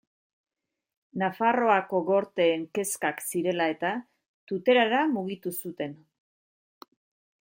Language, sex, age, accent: Basque, female, 40-49, Mendebalekoa (Araba, Bizkaia, Gipuzkoako mendebaleko herri batzuk)